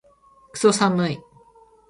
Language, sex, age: Japanese, female, 50-59